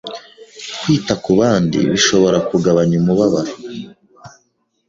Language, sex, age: Kinyarwanda, male, 19-29